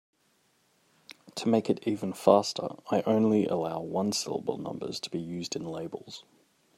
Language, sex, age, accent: English, male, 19-29, Australian English